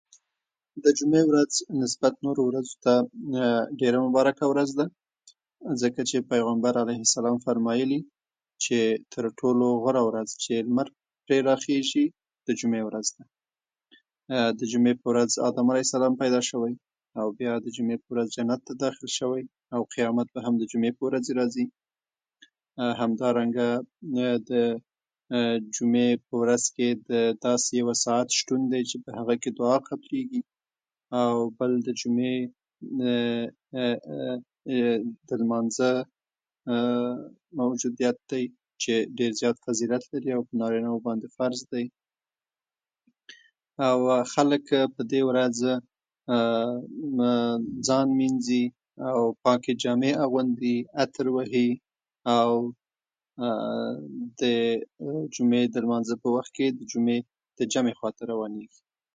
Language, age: Pashto, 30-39